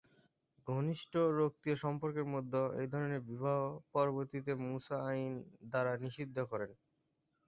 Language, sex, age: Bengali, male, 19-29